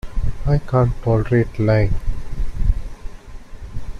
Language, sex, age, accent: English, male, 30-39, India and South Asia (India, Pakistan, Sri Lanka)